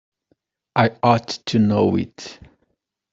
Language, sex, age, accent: English, male, 30-39, United States English